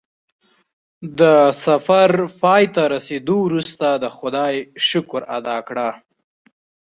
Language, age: Pashto, 19-29